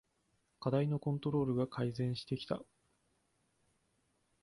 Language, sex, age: Japanese, male, 19-29